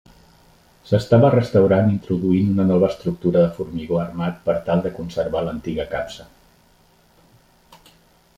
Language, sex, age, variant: Catalan, male, 50-59, Central